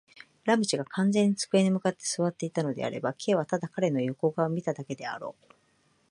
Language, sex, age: Japanese, female, 50-59